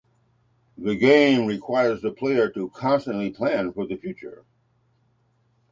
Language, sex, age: English, male, 60-69